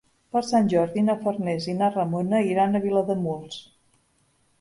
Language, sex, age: Catalan, female, 50-59